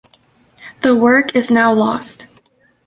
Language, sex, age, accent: English, female, 19-29, Canadian English